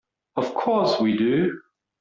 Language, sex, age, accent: English, male, 19-29, England English